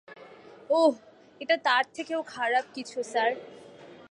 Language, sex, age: Bengali, male, 19-29